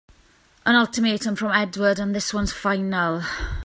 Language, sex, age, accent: English, female, 30-39, England English